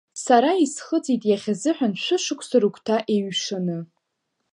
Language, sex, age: Abkhazian, female, under 19